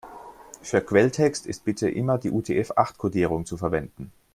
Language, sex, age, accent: German, male, 19-29, Deutschland Deutsch